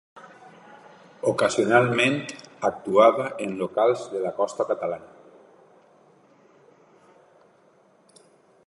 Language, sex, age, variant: Catalan, male, 50-59, Alacantí